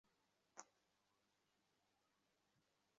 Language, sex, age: Bengali, male, 19-29